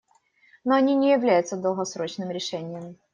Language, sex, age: Russian, female, 19-29